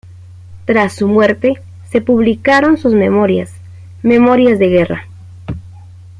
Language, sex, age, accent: Spanish, female, 30-39, América central